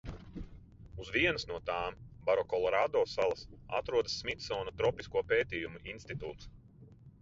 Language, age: Latvian, 30-39